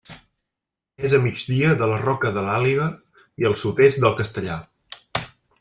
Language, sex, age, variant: Catalan, male, 30-39, Central